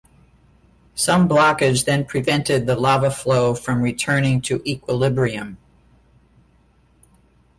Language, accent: English, United States English